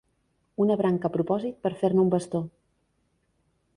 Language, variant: Catalan, Central